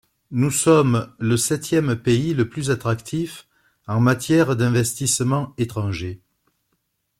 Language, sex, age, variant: French, male, 50-59, Français de métropole